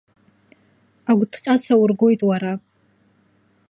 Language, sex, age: Abkhazian, female, 19-29